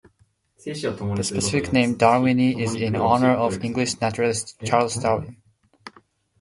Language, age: English, under 19